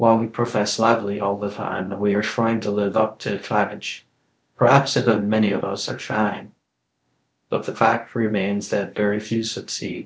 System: TTS, VITS